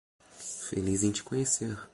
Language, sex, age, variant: Portuguese, male, 19-29, Portuguese (Brasil)